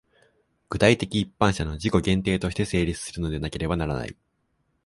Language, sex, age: Japanese, male, 19-29